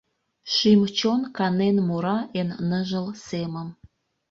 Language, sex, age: Mari, female, 40-49